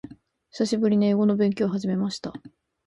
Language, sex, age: Japanese, female, 19-29